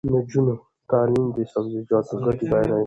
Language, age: Pashto, 19-29